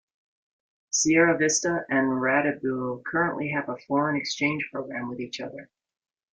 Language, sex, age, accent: English, female, 50-59, United States English